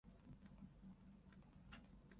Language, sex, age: Japanese, female, under 19